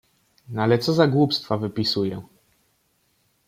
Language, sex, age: Polish, male, 19-29